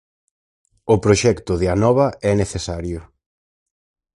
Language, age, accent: Galician, 30-39, Oriental (común en zona oriental)